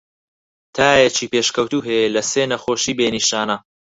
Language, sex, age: Central Kurdish, male, 19-29